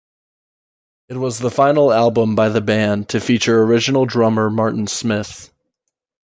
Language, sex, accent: English, male, United States English